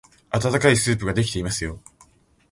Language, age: Japanese, 19-29